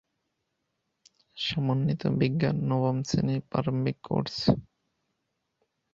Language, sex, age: Bengali, male, 30-39